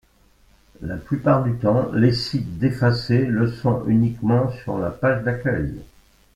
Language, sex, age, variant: French, male, 60-69, Français de métropole